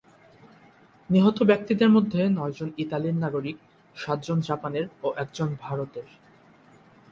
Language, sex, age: Bengali, male, 19-29